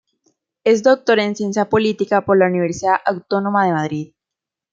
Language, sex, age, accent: Spanish, female, 19-29, Caribe: Cuba, Venezuela, Puerto Rico, República Dominicana, Panamá, Colombia caribeña, México caribeño, Costa del golfo de México